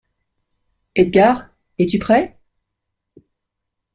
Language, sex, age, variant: French, female, 30-39, Français de métropole